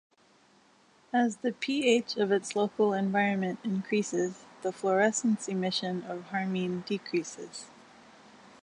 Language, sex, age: English, female, 40-49